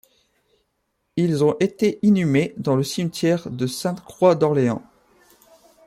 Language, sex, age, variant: French, male, under 19, Français de métropole